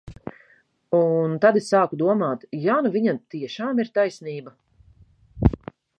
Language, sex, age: Latvian, female, 30-39